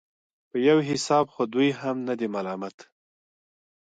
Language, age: Pashto, 30-39